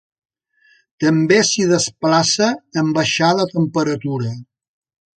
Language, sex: Catalan, male